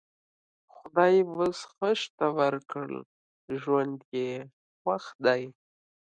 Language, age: Pashto, 30-39